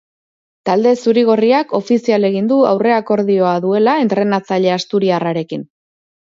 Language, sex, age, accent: Basque, female, 30-39, Erdialdekoa edo Nafarra (Gipuzkoa, Nafarroa)